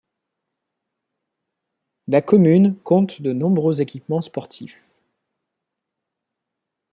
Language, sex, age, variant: French, male, 30-39, Français de métropole